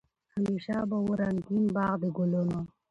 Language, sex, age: Pashto, female, 19-29